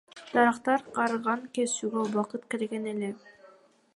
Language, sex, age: Kyrgyz, female, under 19